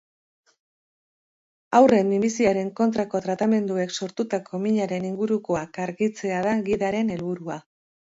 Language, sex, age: Basque, female, 50-59